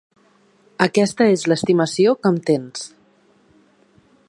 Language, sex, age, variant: Catalan, female, 30-39, Nord-Occidental